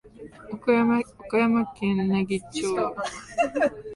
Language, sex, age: Japanese, female, 19-29